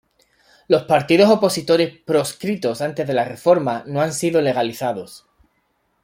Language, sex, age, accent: Spanish, male, 30-39, España: Sur peninsular (Andalucia, Extremadura, Murcia)